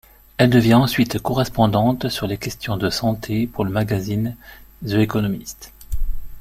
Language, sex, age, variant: French, male, 50-59, Français de métropole